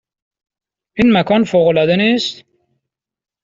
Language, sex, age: Persian, male, 19-29